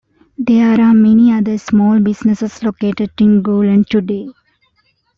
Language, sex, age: English, female, 19-29